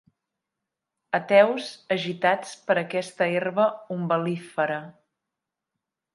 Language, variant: Catalan, Central